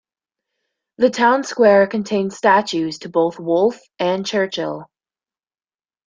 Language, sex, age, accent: English, female, under 19, United States English